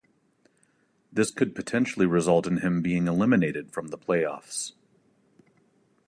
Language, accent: English, United States English